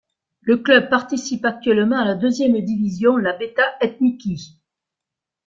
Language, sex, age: French, female, 60-69